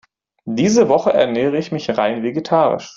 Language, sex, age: German, male, 30-39